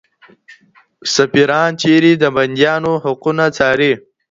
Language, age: Pashto, under 19